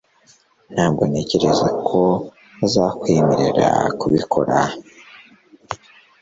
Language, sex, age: Kinyarwanda, male, 19-29